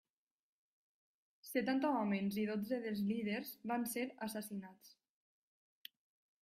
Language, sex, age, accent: Catalan, female, 19-29, valencià